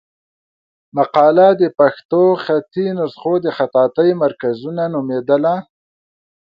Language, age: Pashto, 19-29